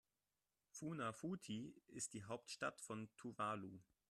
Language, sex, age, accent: German, male, 19-29, Deutschland Deutsch